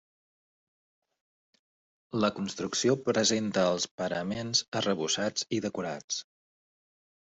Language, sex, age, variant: Catalan, male, 40-49, Central